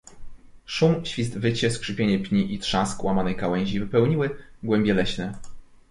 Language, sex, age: Polish, male, 30-39